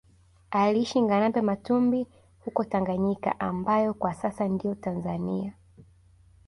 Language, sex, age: Swahili, female, 19-29